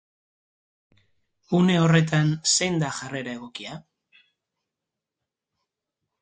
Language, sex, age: Basque, male, 50-59